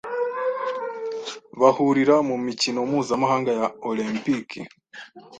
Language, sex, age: Kinyarwanda, male, 19-29